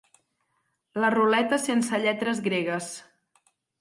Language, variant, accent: Catalan, Central, tarragoní